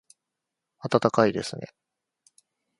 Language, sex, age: Japanese, male, 19-29